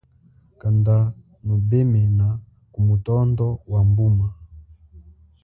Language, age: Chokwe, 19-29